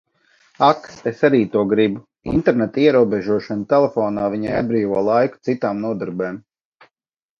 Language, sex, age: Latvian, male, 40-49